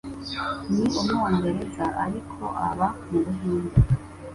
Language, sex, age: Kinyarwanda, female, 30-39